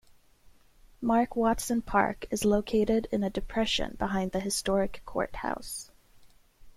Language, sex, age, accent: English, female, 19-29, United States English